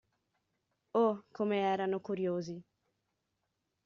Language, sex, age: Italian, female, 19-29